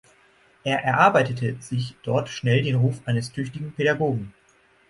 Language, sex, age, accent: German, male, 19-29, Deutschland Deutsch; Norddeutsch